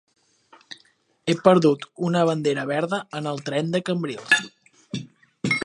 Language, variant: Catalan, Central